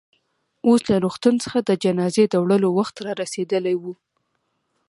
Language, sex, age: Pashto, female, 19-29